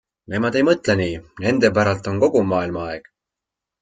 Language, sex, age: Estonian, male, 19-29